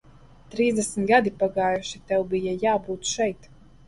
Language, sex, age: Latvian, female, 30-39